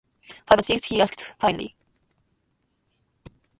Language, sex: English, female